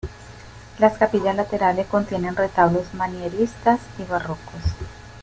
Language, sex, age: Spanish, female, 50-59